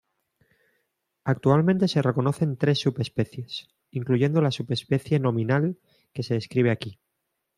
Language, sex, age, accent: Spanish, male, 30-39, España: Centro-Sur peninsular (Madrid, Toledo, Castilla-La Mancha)